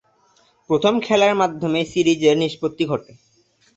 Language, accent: Bengali, Bengali